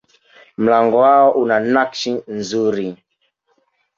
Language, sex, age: Swahili, male, 19-29